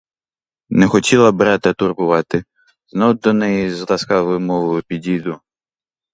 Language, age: Ukrainian, under 19